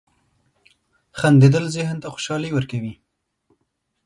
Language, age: Pashto, 19-29